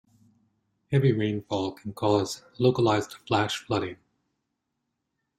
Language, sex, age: English, male, 60-69